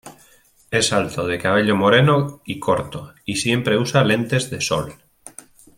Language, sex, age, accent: Spanish, male, 30-39, España: Norte peninsular (Asturias, Castilla y León, Cantabria, País Vasco, Navarra, Aragón, La Rioja, Guadalajara, Cuenca)